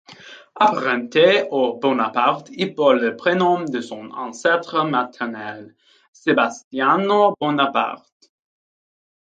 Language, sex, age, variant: French, male, under 19, Français de métropole